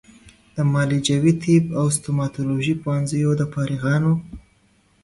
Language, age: Pashto, 19-29